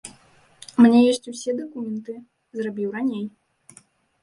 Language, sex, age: Belarusian, female, 19-29